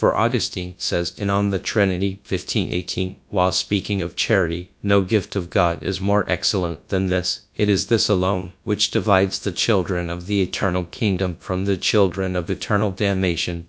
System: TTS, GradTTS